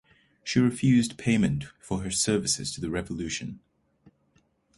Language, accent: English, Southern African (South Africa, Zimbabwe, Namibia)